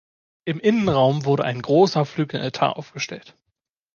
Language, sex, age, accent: German, male, 19-29, Deutschland Deutsch